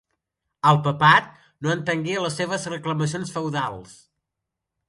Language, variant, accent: Catalan, Central, central